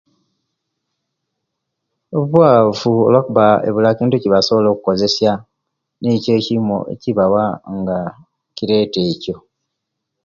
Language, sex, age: Kenyi, male, 50-59